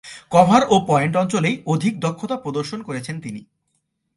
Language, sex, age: Bengali, male, 19-29